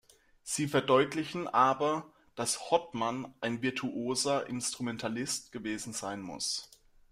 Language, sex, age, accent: German, male, 19-29, Deutschland Deutsch